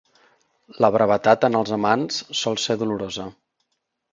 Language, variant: Catalan, Central